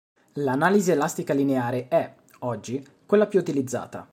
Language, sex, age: Italian, male, 30-39